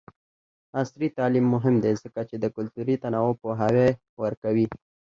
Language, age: Pashto, under 19